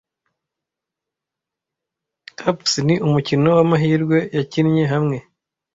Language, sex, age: Kinyarwanda, male, 19-29